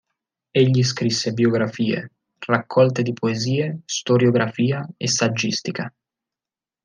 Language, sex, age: Italian, male, 19-29